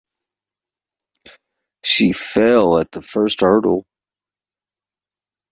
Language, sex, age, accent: English, male, 30-39, United States English